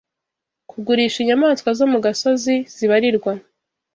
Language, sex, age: Kinyarwanda, female, 19-29